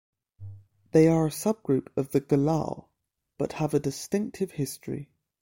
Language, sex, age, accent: English, male, 19-29, England English